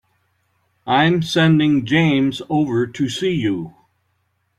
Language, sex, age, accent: English, male, 60-69, United States English